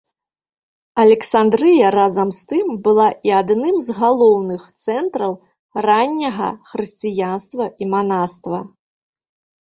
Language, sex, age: Belarusian, female, 30-39